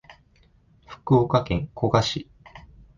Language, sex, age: Japanese, male, 19-29